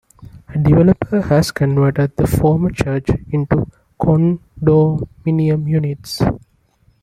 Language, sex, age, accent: English, male, 19-29, India and South Asia (India, Pakistan, Sri Lanka)